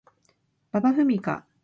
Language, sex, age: Japanese, female, 50-59